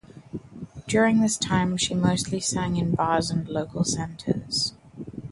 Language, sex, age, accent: English, female, 19-29, Southern African (South Africa, Zimbabwe, Namibia)